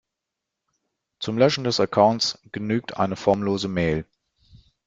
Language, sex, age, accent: German, male, 50-59, Deutschland Deutsch